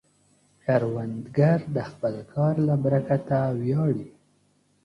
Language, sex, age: Pashto, male, 19-29